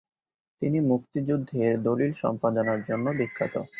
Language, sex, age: Bengali, male, 19-29